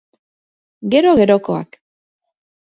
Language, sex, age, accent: Basque, female, 30-39, Erdialdekoa edo Nafarra (Gipuzkoa, Nafarroa)